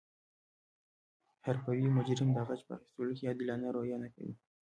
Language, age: Pashto, 19-29